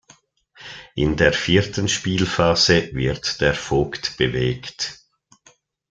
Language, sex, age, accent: German, male, 60-69, Schweizerdeutsch